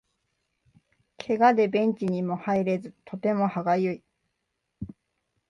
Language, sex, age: Japanese, female, 19-29